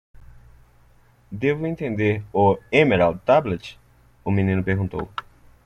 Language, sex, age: Portuguese, male, 30-39